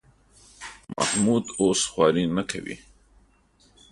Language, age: Pashto, 50-59